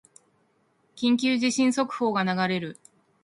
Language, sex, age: Japanese, female, 19-29